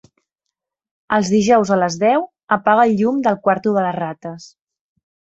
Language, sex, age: Catalan, female, 30-39